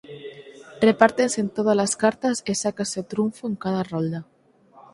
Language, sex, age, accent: Galician, female, 19-29, Neofalante